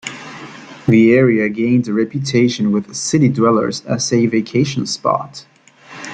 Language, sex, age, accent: English, male, 19-29, United States English